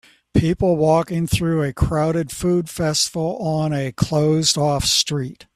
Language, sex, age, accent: English, male, 70-79, United States English